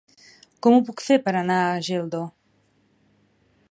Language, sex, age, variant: Catalan, female, 30-39, Central